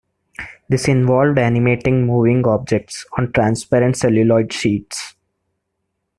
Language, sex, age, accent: English, male, 19-29, India and South Asia (India, Pakistan, Sri Lanka)